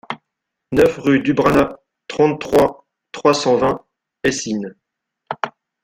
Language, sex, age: French, male, 40-49